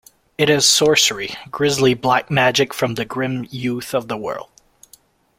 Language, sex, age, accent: English, male, 30-39, Canadian English